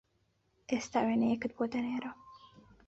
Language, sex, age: Central Kurdish, female, 19-29